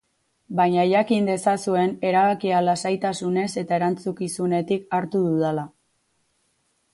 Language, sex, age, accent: Basque, female, 19-29, Mendebalekoa (Araba, Bizkaia, Gipuzkoako mendebaleko herri batzuk)